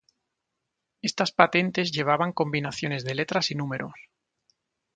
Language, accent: Spanish, España: Sur peninsular (Andalucia, Extremadura, Murcia)